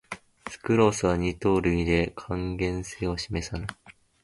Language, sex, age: Japanese, male, 19-29